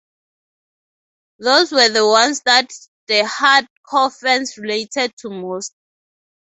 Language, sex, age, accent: English, female, 19-29, Southern African (South Africa, Zimbabwe, Namibia)